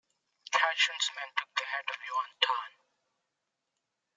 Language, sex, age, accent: English, male, 19-29, India and South Asia (India, Pakistan, Sri Lanka)